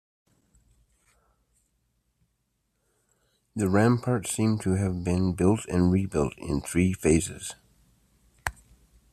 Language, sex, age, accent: English, male, 40-49, England English